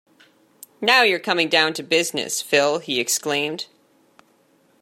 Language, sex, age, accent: English, female, 19-29, Canadian English